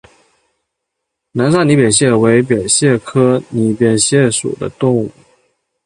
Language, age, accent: Chinese, 19-29, 出生地：江西省